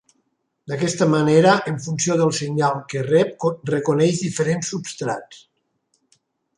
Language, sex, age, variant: Catalan, male, 50-59, Nord-Occidental